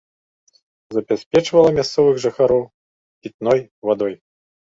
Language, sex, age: Belarusian, male, 40-49